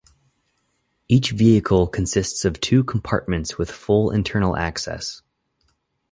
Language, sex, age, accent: English, male, 30-39, United States English